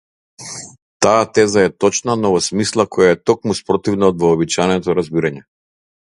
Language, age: Macedonian, 50-59